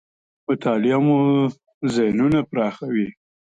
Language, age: Pashto, 19-29